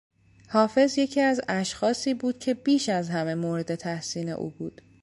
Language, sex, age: Persian, female, 19-29